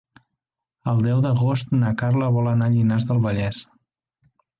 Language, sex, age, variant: Catalan, male, 19-29, Central